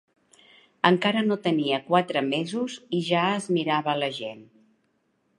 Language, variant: Catalan, Central